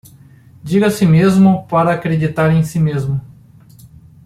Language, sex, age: Portuguese, male, 40-49